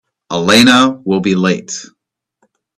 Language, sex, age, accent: English, male, 40-49, United States English